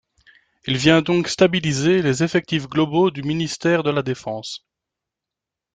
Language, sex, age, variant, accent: French, male, 30-39, Français d'Europe, Français de Belgique